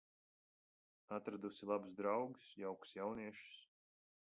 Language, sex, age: Latvian, male, 30-39